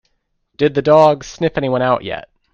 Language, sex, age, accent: English, male, 19-29, United States English